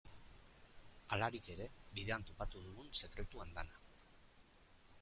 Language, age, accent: Basque, 50-59, Erdialdekoa edo Nafarra (Gipuzkoa, Nafarroa)